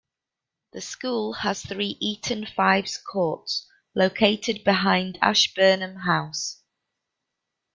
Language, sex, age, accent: English, female, 40-49, England English